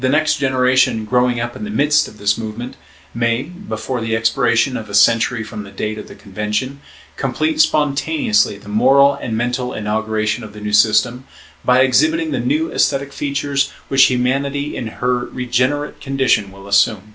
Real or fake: real